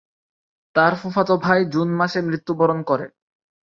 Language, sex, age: Bengali, male, 19-29